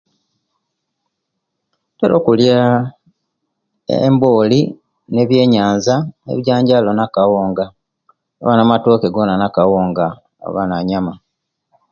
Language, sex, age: Kenyi, male, 50-59